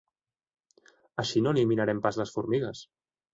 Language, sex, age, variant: Catalan, male, 19-29, Central